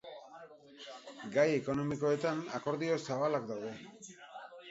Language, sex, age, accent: Basque, male, 50-59, Erdialdekoa edo Nafarra (Gipuzkoa, Nafarroa)